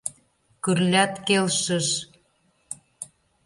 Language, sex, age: Mari, female, 60-69